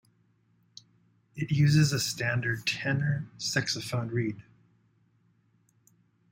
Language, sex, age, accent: English, male, 50-59, United States English